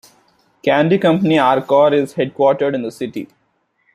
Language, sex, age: English, male, 19-29